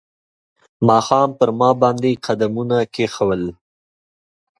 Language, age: Pashto, 30-39